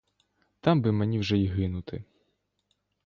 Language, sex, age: Ukrainian, male, 19-29